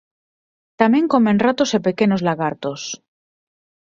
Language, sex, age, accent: Galician, female, 19-29, Normativo (estándar)